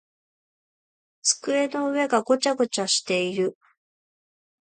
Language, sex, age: Japanese, female, 40-49